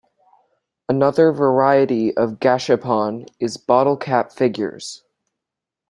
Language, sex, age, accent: English, male, under 19, United States English